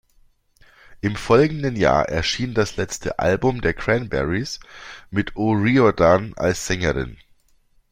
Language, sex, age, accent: German, male, 40-49, Deutschland Deutsch